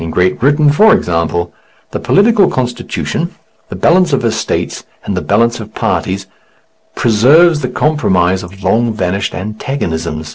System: none